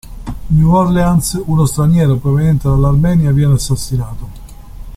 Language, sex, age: Italian, male, 60-69